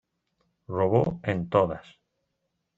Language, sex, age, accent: Spanish, male, 40-49, España: Sur peninsular (Andalucia, Extremadura, Murcia)